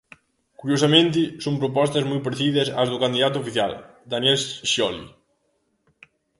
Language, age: Galician, 19-29